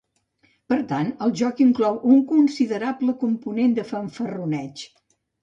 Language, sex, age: Catalan, female, 70-79